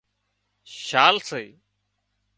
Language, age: Wadiyara Koli, 30-39